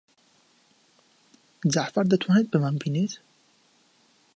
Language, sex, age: Central Kurdish, male, 19-29